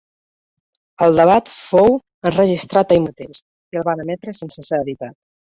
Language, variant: Catalan, Balear